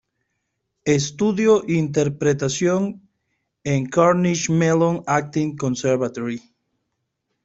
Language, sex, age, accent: Spanish, male, 30-39, Caribe: Cuba, Venezuela, Puerto Rico, República Dominicana, Panamá, Colombia caribeña, México caribeño, Costa del golfo de México